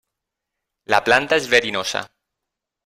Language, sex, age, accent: Catalan, male, 40-49, valencià